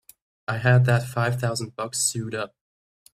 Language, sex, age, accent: English, male, under 19, United States English